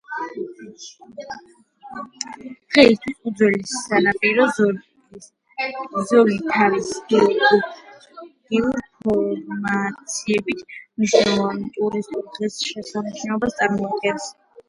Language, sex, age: Georgian, female, under 19